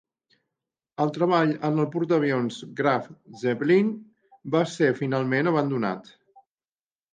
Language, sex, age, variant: Catalan, male, 50-59, Central